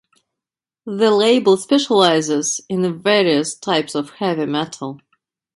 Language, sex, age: English, female, 50-59